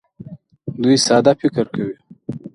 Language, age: Pashto, 30-39